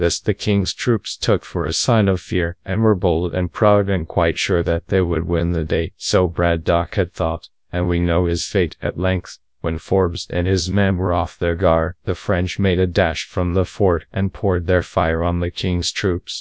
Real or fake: fake